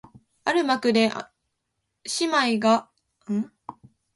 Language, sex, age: Japanese, female, 19-29